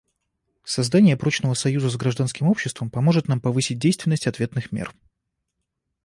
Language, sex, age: Russian, male, 30-39